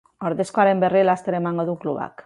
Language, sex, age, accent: Basque, female, 50-59, Mendebalekoa (Araba, Bizkaia, Gipuzkoako mendebaleko herri batzuk)